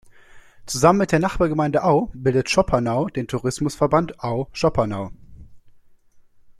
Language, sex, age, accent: German, male, 19-29, Deutschland Deutsch